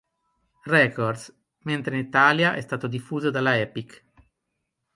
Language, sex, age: Italian, male, 40-49